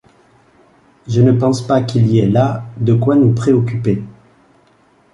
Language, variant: French, Français de métropole